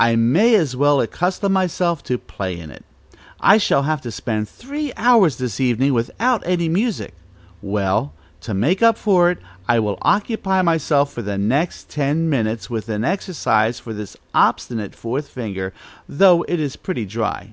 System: none